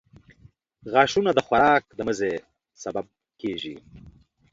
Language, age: Pashto, 50-59